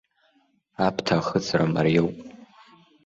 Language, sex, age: Abkhazian, male, under 19